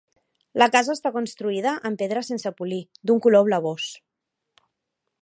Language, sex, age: Catalan, female, 30-39